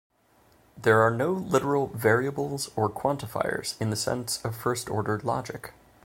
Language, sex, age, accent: English, male, 30-39, United States English